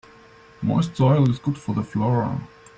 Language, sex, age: English, male, 40-49